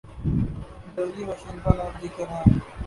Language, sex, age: Urdu, male, 19-29